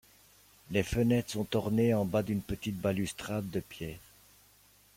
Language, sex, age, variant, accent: French, male, 50-59, Français d'Europe, Français de Belgique